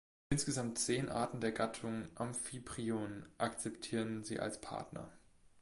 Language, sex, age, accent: German, male, 19-29, Deutschland Deutsch